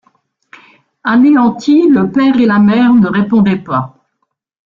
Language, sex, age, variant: French, female, 60-69, Français de métropole